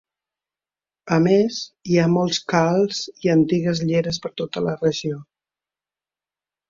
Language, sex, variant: Catalan, female, Central